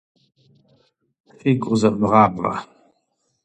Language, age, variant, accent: Kabardian, 40-49, Адыгэбзэ (Къэбэрдей, Кирил, псоми зэдай), Джылэхъстэней (Gilahsteney)